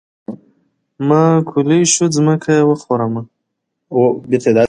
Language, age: Pashto, 19-29